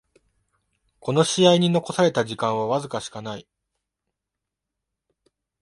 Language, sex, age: Japanese, male, 19-29